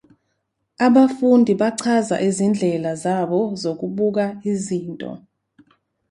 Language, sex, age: Zulu, female, 19-29